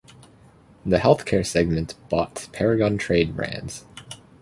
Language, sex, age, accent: English, male, 19-29, Canadian English